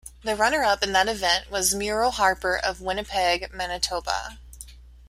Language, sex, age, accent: English, female, 30-39, United States English